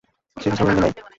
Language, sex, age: Bengali, male, under 19